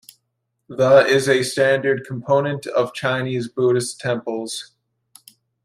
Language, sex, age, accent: English, male, 19-29, United States English